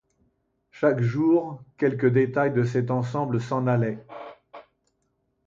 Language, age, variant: French, 70-79, Français de métropole